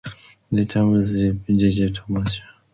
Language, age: English, 19-29